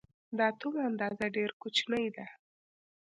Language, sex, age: Pashto, female, under 19